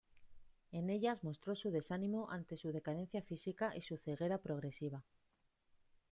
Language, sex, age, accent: Spanish, female, 30-39, España: Norte peninsular (Asturias, Castilla y León, Cantabria, País Vasco, Navarra, Aragón, La Rioja, Guadalajara, Cuenca)